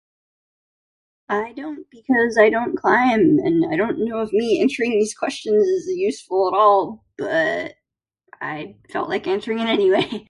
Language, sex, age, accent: English, female, 30-39, United States English